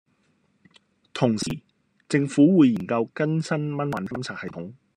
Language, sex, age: Cantonese, male, 19-29